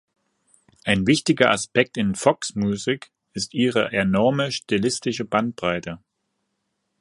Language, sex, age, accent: German, male, 30-39, Deutschland Deutsch